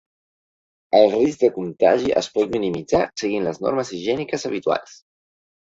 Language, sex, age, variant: Catalan, male, 30-39, Central